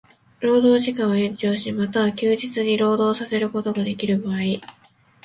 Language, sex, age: Japanese, female, 19-29